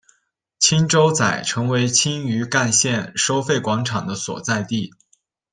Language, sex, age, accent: Chinese, male, 19-29, 出生地：山西省